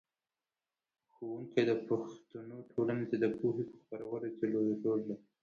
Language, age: Pashto, 19-29